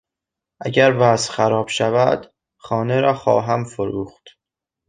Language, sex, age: Persian, male, under 19